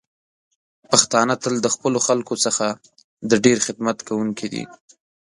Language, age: Pashto, 19-29